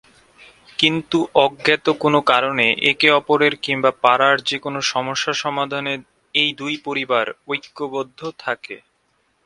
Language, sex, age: Bengali, male, 19-29